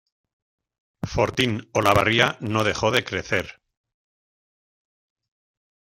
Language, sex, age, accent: Spanish, male, 50-59, España: Centro-Sur peninsular (Madrid, Toledo, Castilla-La Mancha)